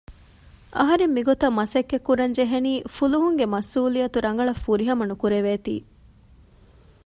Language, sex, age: Divehi, female, 30-39